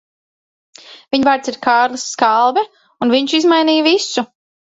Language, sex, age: Latvian, female, 30-39